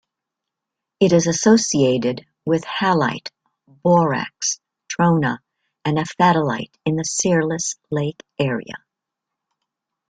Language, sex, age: English, female, 60-69